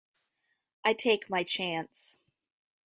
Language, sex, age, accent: English, female, 19-29, United States English